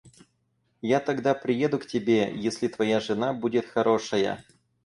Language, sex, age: Russian, male, 19-29